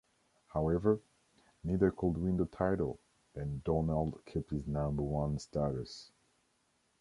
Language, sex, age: English, male, 19-29